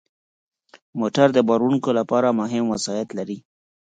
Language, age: Pashto, 30-39